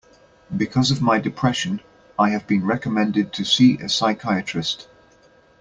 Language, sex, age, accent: English, male, 30-39, England English